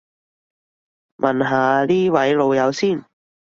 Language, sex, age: Cantonese, female, 19-29